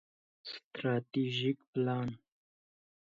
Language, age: Pashto, 19-29